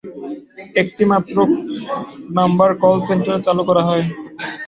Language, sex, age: Bengali, male, 19-29